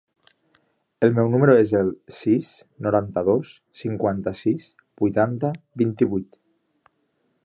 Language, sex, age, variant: Catalan, male, 19-29, Nord-Occidental